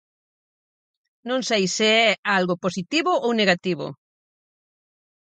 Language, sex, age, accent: Galician, female, 40-49, Atlántico (seseo e gheada)